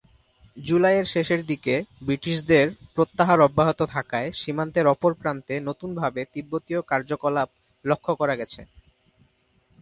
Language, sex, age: Bengali, male, 19-29